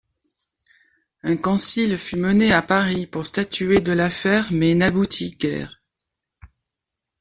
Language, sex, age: French, female, 60-69